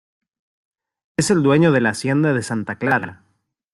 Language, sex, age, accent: Spanish, male, 19-29, Rioplatense: Argentina, Uruguay, este de Bolivia, Paraguay